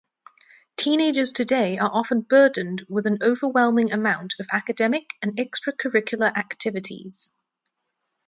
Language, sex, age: English, female, 19-29